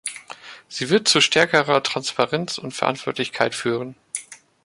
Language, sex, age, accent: German, male, 30-39, Deutschland Deutsch